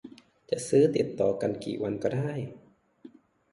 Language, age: Thai, 19-29